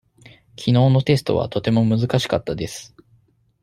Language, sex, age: Japanese, male, 30-39